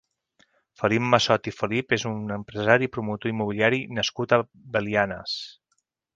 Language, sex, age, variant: Catalan, male, 40-49, Central